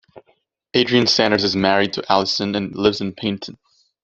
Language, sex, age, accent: English, male, 19-29, United States English